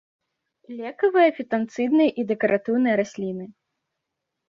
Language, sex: Belarusian, female